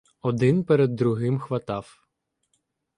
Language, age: Ukrainian, 19-29